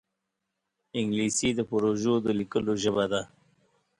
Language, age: Pashto, 30-39